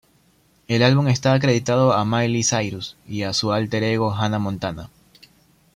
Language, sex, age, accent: Spanish, male, 19-29, Andino-Pacífico: Colombia, Perú, Ecuador, oeste de Bolivia y Venezuela andina